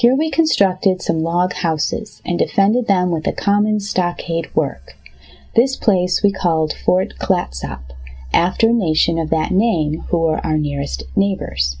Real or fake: real